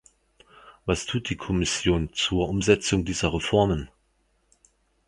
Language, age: German, 40-49